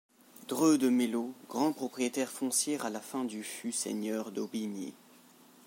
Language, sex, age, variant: French, male, under 19, Français de métropole